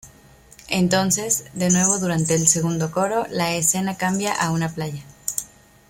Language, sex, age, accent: Spanish, female, 19-29, México